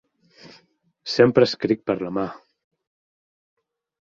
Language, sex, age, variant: Catalan, male, 50-59, Central